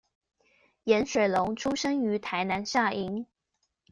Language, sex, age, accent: Chinese, female, 30-39, 出生地：臺中市